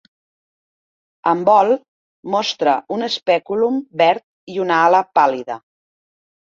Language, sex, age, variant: Catalan, female, 40-49, Central